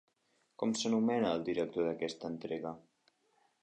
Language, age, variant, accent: Catalan, under 19, Central, central